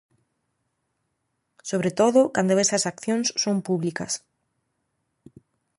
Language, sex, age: Galician, female, 30-39